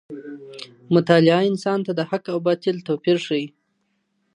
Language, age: Pashto, 19-29